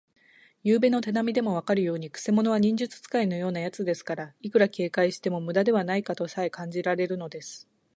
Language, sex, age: Japanese, female, 19-29